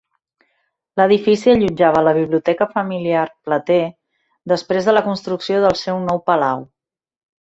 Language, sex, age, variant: Catalan, female, 40-49, Central